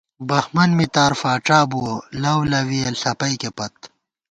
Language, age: Gawar-Bati, 30-39